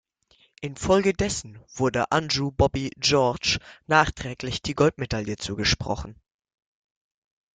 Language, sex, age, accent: German, male, under 19, Deutschland Deutsch